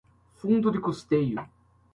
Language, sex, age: Portuguese, male, under 19